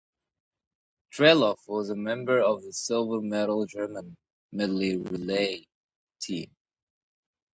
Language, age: English, under 19